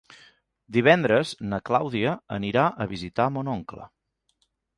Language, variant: Catalan, Nord-Occidental